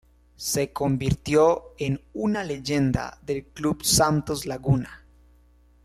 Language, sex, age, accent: Spanish, male, 19-29, Caribe: Cuba, Venezuela, Puerto Rico, República Dominicana, Panamá, Colombia caribeña, México caribeño, Costa del golfo de México